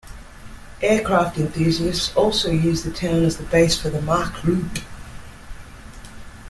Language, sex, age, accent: English, female, 50-59, Australian English